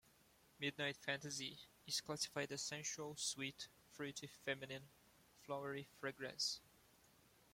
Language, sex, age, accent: English, male, 19-29, United States English